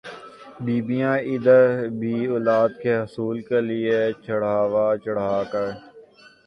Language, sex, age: Urdu, male, 19-29